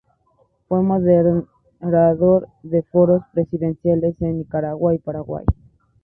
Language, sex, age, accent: Spanish, female, 19-29, México